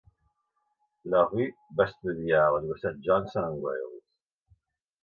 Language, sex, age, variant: Catalan, male, 60-69, Central